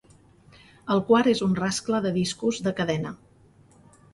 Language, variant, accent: Catalan, Central, central